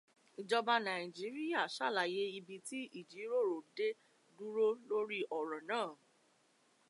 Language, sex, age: Yoruba, female, 19-29